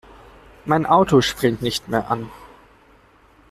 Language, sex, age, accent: German, male, 19-29, Deutschland Deutsch